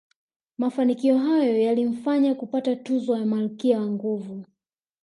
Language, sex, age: Swahili, male, 19-29